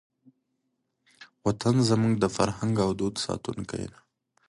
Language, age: Pashto, 30-39